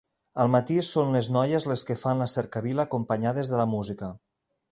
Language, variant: Catalan, Nord-Occidental